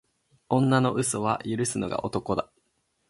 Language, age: Japanese, 19-29